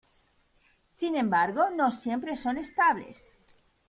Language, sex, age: Spanish, female, 30-39